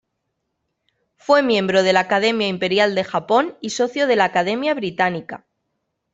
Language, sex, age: Spanish, female, 19-29